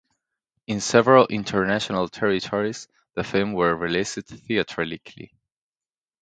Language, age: English, 19-29